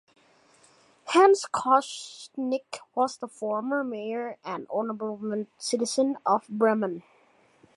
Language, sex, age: English, male, under 19